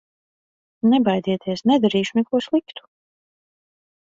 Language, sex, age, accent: Latvian, female, 40-49, Riga